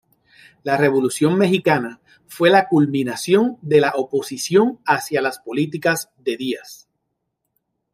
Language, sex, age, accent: Spanish, male, 40-49, Caribe: Cuba, Venezuela, Puerto Rico, República Dominicana, Panamá, Colombia caribeña, México caribeño, Costa del golfo de México